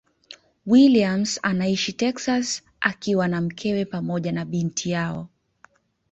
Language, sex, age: Swahili, female, 19-29